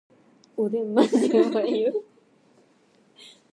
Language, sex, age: Japanese, female, 19-29